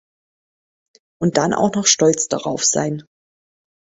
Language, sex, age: German, female, 30-39